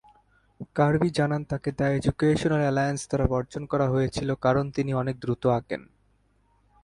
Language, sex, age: Bengali, male, 19-29